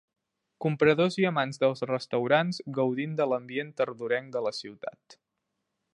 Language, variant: Catalan, Central